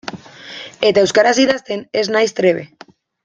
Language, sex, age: Basque, female, 19-29